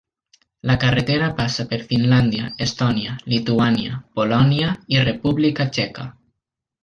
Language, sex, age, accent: Catalan, male, 19-29, valencià